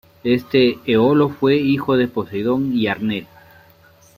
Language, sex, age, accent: Spanish, male, 40-49, Andino-Pacífico: Colombia, Perú, Ecuador, oeste de Bolivia y Venezuela andina